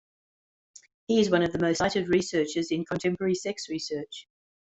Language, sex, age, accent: English, female, 50-59, Australian English